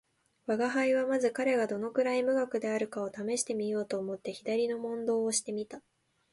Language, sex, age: Japanese, female, 19-29